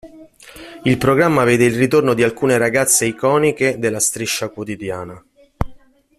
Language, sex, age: Italian, male, 40-49